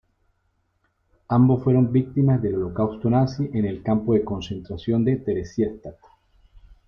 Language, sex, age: Spanish, male, 40-49